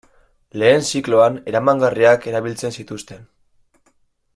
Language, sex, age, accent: Basque, male, 19-29, Mendebalekoa (Araba, Bizkaia, Gipuzkoako mendebaleko herri batzuk)